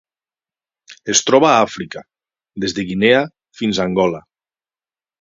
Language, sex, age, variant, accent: Catalan, male, 40-49, Valencià septentrional, valencià